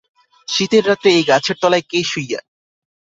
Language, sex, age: Bengali, male, 19-29